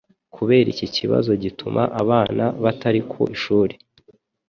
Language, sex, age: Kinyarwanda, male, 19-29